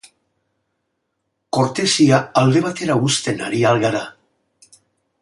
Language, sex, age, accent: Basque, male, 60-69, Mendebalekoa (Araba, Bizkaia, Gipuzkoako mendebaleko herri batzuk)